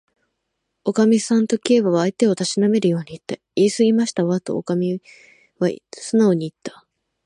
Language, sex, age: Japanese, female, 19-29